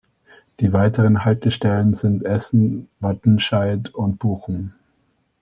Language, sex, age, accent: German, male, 19-29, Österreichisches Deutsch